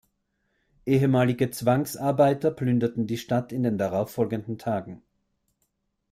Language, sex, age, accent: German, male, 40-49, Österreichisches Deutsch